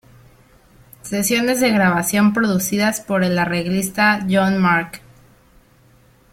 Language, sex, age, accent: Spanish, female, 19-29, México